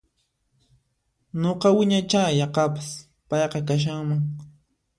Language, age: Puno Quechua, 19-29